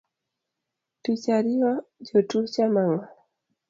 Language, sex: Luo (Kenya and Tanzania), female